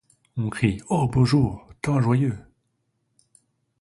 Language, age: French, 30-39